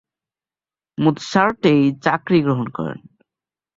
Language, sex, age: Bengali, male, under 19